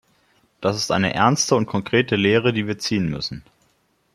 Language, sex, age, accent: German, male, 30-39, Deutschland Deutsch